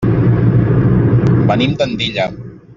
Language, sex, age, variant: Catalan, male, 30-39, Central